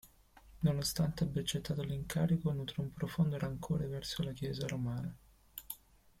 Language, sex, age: Italian, male, 19-29